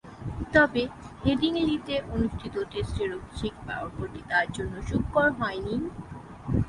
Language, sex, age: Bengali, female, 19-29